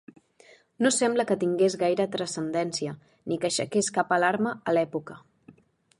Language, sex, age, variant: Catalan, female, 19-29, Central